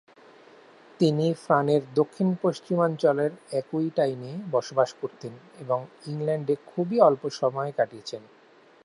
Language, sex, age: Bengali, male, 30-39